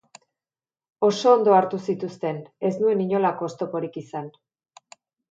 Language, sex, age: Basque, female, 40-49